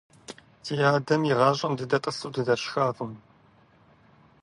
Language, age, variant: Kabardian, 19-29, Адыгэбзэ (Къэбэрдей, Кирил, псоми зэдай)